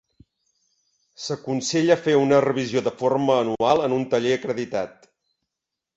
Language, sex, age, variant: Catalan, male, 50-59, Central